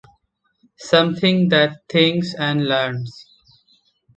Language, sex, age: English, male, 19-29